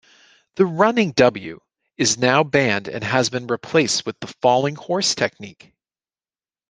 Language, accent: English, Canadian English